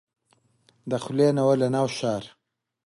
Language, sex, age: Central Kurdish, male, 30-39